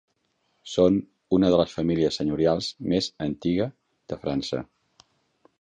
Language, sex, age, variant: Catalan, male, 40-49, Central